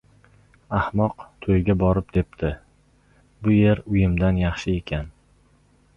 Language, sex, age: Uzbek, male, 19-29